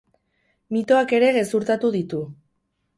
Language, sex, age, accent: Basque, female, 19-29, Erdialdekoa edo Nafarra (Gipuzkoa, Nafarroa)